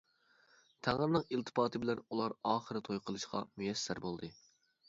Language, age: Uyghur, 19-29